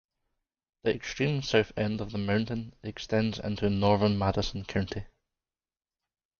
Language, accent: English, Scottish English